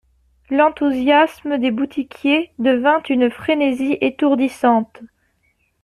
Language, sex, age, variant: French, female, 19-29, Français de métropole